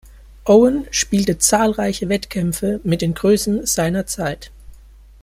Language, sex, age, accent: German, male, 19-29, Deutschland Deutsch